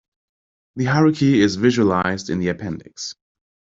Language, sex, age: English, male, 30-39